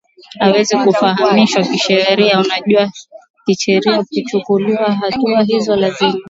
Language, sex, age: Swahili, female, 19-29